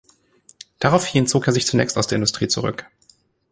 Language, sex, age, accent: German, male, 30-39, Deutschland Deutsch